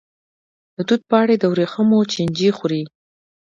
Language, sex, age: Pashto, female, 19-29